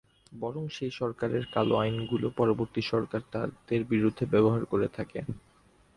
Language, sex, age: Bengali, male, 19-29